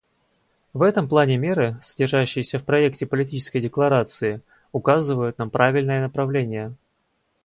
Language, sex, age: Russian, male, 19-29